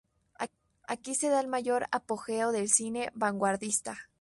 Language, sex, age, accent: Spanish, female, under 19, México